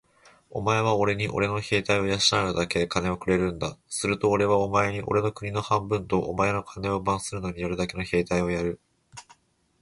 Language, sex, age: Japanese, male, 19-29